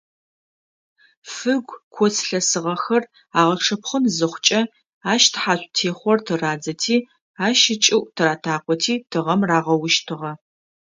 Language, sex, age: Adyghe, female, 30-39